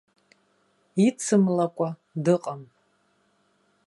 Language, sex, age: Abkhazian, female, 19-29